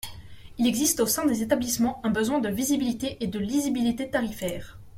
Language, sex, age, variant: French, female, 19-29, Français de métropole